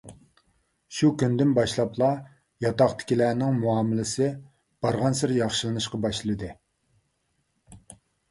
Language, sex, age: Uyghur, male, 40-49